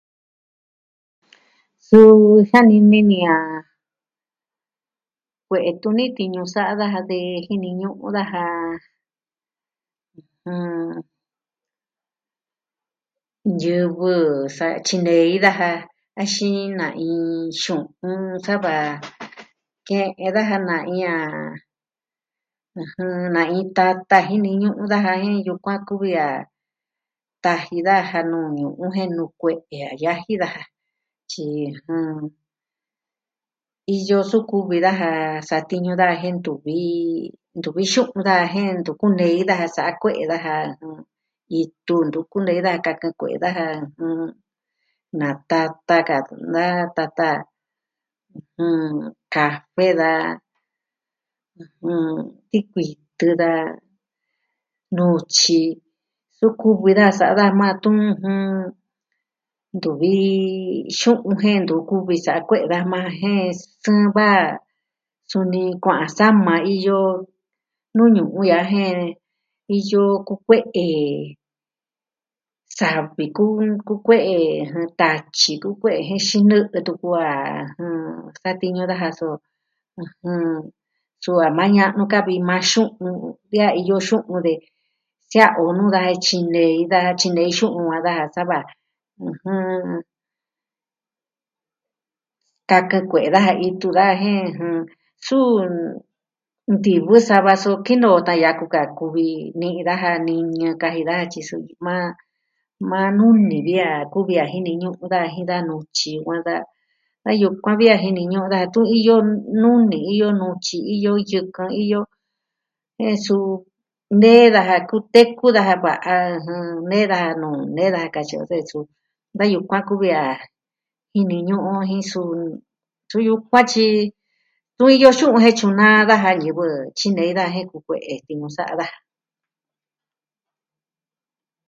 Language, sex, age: Southwestern Tlaxiaco Mixtec, female, 60-69